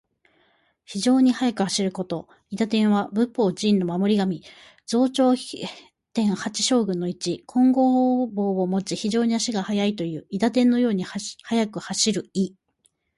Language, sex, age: Japanese, female, 30-39